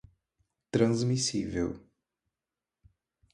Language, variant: Portuguese, Portuguese (Brasil)